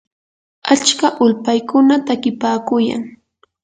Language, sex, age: Yanahuanca Pasco Quechua, female, 30-39